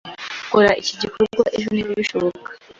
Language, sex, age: Kinyarwanda, female, 19-29